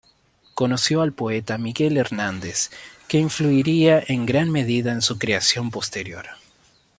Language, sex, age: Spanish, male, 19-29